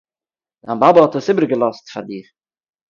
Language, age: Yiddish, 30-39